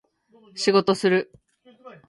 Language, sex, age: Japanese, female, 19-29